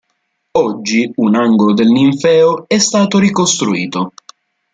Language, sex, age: Italian, male, 19-29